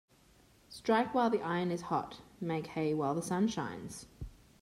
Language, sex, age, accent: English, female, 19-29, Australian English